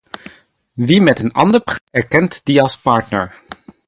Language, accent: Dutch, Nederlands Nederlands